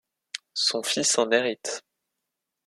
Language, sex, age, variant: French, male, under 19, Français de métropole